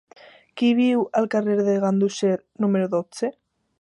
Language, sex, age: Catalan, female, under 19